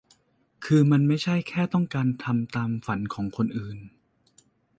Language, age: Thai, 40-49